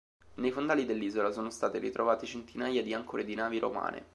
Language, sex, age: Italian, male, 19-29